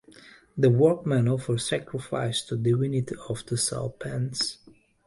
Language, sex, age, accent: English, male, 30-39, England English